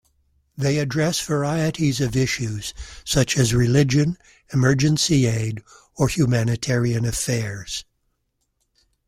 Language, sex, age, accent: English, male, 70-79, United States English